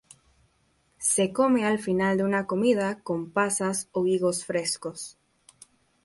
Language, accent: Spanish, México